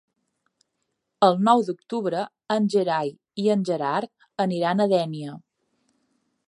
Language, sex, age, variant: Catalan, female, 40-49, Central